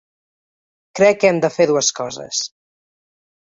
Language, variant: Catalan, Balear